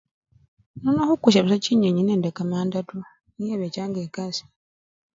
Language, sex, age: Luyia, male, 30-39